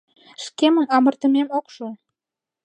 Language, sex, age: Mari, female, 19-29